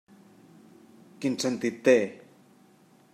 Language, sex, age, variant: Catalan, male, 40-49, Central